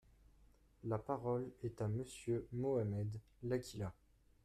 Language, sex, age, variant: French, male, under 19, Français de métropole